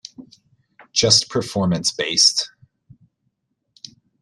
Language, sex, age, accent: English, male, 30-39, United States English